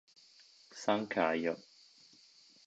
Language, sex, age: Italian, male, 30-39